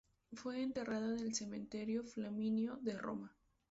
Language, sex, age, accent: Spanish, female, 19-29, México